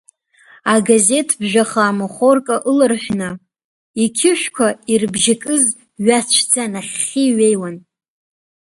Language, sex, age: Abkhazian, female, 19-29